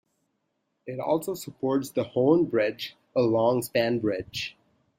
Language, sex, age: English, male, 19-29